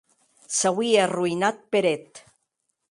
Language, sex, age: Occitan, female, 60-69